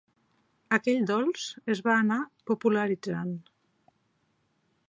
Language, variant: Catalan, Nord-Occidental